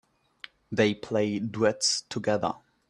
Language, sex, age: English, male, 19-29